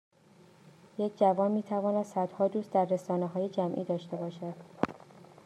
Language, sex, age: Persian, female, 19-29